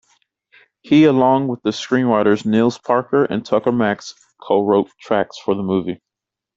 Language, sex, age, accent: English, male, 30-39, United States English